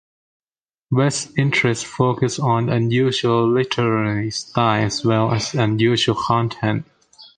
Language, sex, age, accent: English, male, 19-29, Singaporean English